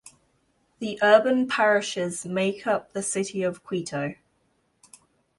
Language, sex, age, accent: English, female, 19-29, England English